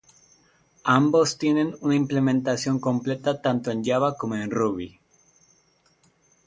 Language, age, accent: Spanish, 19-29, Andino-Pacífico: Colombia, Perú, Ecuador, oeste de Bolivia y Venezuela andina